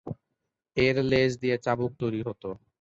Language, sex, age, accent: Bengali, male, 19-29, Native; শুদ্ধ